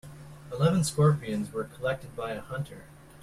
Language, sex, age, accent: English, male, 30-39, Canadian English